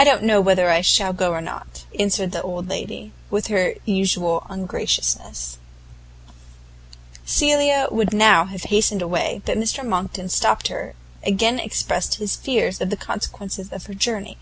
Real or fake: real